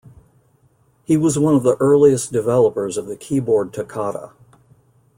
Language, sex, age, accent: English, male, 60-69, United States English